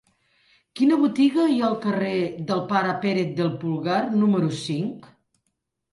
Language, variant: Catalan, Central